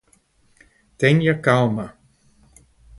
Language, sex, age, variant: Portuguese, male, 40-49, Portuguese (Portugal)